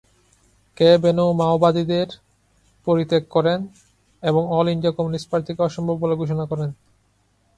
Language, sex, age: Bengali, male, 19-29